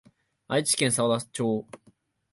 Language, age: Japanese, 19-29